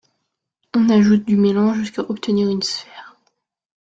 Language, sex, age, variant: French, female, under 19, Français de métropole